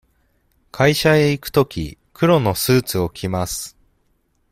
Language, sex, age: Japanese, male, 19-29